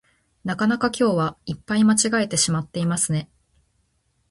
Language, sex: Japanese, female